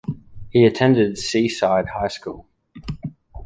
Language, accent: English, Australian English